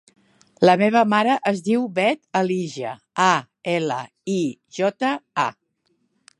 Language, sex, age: Catalan, female, 70-79